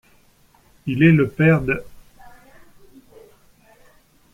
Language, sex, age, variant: French, male, 60-69, Français de métropole